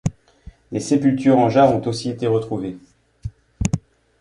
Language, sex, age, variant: French, male, 30-39, Français de métropole